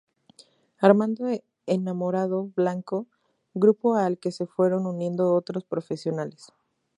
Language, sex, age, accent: Spanish, female, 19-29, México